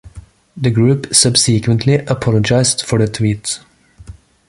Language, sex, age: English, male, 30-39